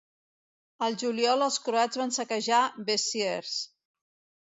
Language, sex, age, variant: Catalan, female, 50-59, Central